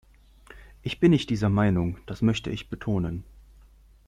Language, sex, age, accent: German, male, 19-29, Deutschland Deutsch